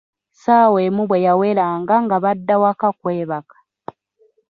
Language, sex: Ganda, female